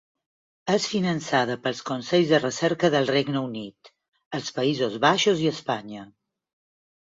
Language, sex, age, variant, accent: Catalan, female, 60-69, Balear, balear